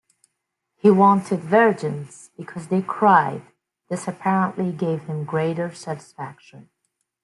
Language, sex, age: English, female, 40-49